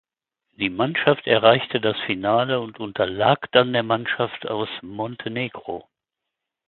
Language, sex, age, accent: German, male, 60-69, Deutschland Deutsch